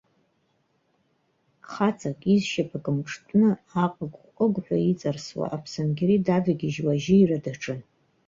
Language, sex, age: Abkhazian, female, 40-49